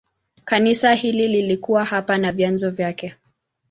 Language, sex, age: Swahili, male, 19-29